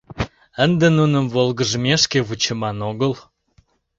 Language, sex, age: Mari, male, 30-39